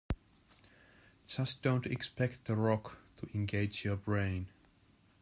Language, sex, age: English, male, 40-49